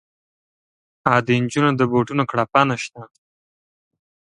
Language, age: Pashto, 19-29